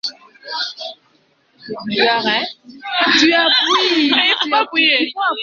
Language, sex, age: Swahili, female, 19-29